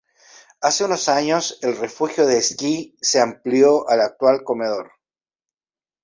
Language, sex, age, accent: Spanish, male, 50-59, Chileno: Chile, Cuyo